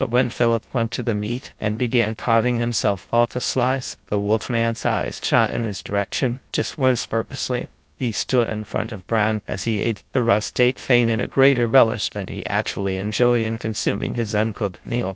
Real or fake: fake